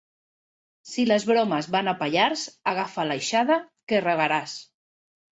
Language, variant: Catalan, Central